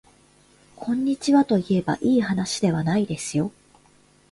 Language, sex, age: Japanese, female, 19-29